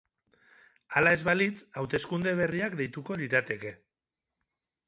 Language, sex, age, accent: Basque, male, 30-39, Mendebalekoa (Araba, Bizkaia, Gipuzkoako mendebaleko herri batzuk)